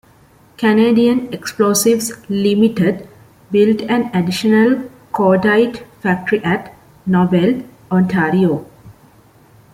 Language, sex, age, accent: English, female, 19-29, India and South Asia (India, Pakistan, Sri Lanka)